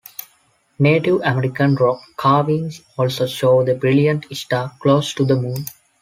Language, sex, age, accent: English, male, 19-29, India and South Asia (India, Pakistan, Sri Lanka)